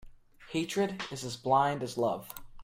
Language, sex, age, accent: English, male, under 19, Canadian English